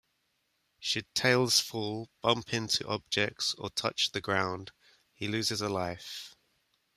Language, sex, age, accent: English, male, 30-39, England English